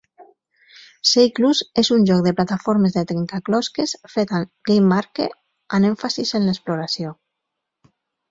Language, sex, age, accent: Catalan, female, 40-49, valencià